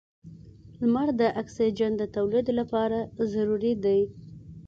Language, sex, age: Pashto, female, 19-29